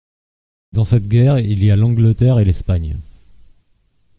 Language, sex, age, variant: French, male, 40-49, Français de métropole